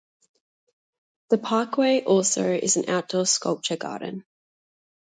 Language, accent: English, Australian English